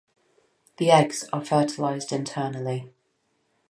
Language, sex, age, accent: English, female, 30-39, England English